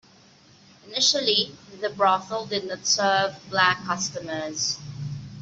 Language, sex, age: English, female, 19-29